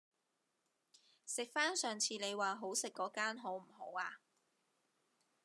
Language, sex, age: Cantonese, female, 30-39